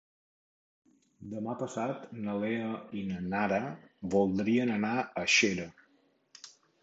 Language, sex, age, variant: Catalan, male, 50-59, Balear